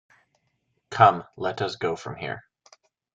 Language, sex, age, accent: English, male, 19-29, United States English